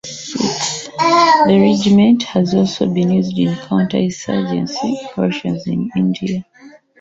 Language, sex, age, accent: English, female, 30-39, England English